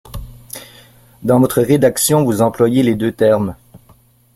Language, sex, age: French, male, 40-49